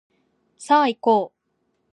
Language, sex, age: Japanese, female, 19-29